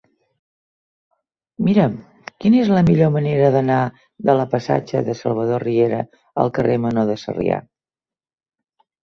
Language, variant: Catalan, Central